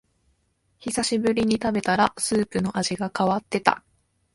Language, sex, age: Japanese, female, 19-29